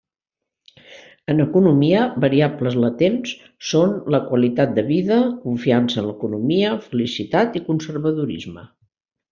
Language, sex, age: Catalan, female, 70-79